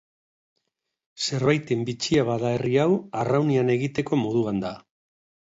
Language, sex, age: Basque, male, 60-69